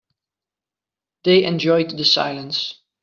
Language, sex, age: English, male, under 19